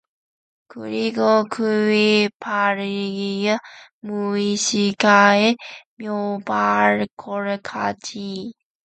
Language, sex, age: Korean, female, 19-29